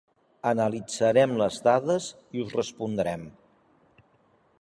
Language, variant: Catalan, Central